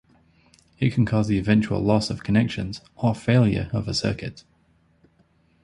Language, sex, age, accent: English, male, 19-29, England English